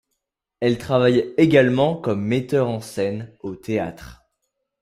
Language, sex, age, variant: French, male, under 19, Français de métropole